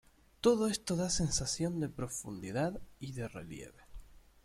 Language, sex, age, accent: Spanish, male, under 19, Rioplatense: Argentina, Uruguay, este de Bolivia, Paraguay